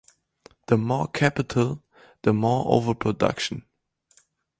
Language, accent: English, United States English; German